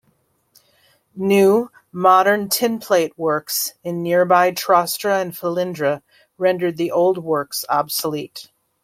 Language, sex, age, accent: English, female, 40-49, United States English